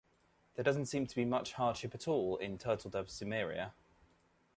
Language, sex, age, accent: English, male, 30-39, England English